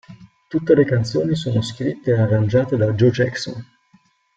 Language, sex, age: Italian, male, 40-49